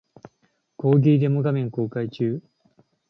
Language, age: Japanese, 19-29